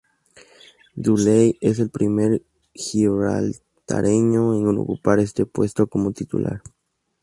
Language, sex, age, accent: Spanish, male, 19-29, México